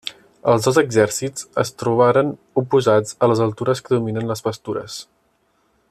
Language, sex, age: Catalan, male, 19-29